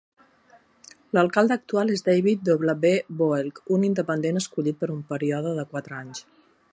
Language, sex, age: Catalan, female, 50-59